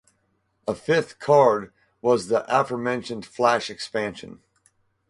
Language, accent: English, United States English